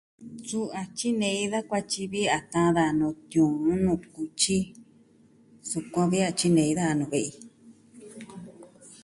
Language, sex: Southwestern Tlaxiaco Mixtec, female